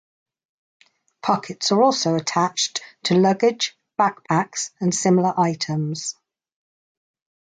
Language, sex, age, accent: English, female, 50-59, England English